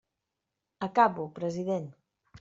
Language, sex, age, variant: Catalan, female, 30-39, Central